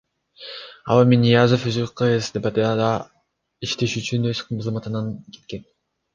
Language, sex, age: Kyrgyz, male, under 19